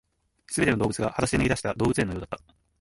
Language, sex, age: Japanese, male, under 19